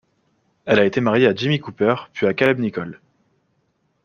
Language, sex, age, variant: French, male, 19-29, Français de métropole